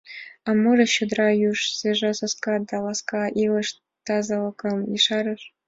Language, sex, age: Mari, female, under 19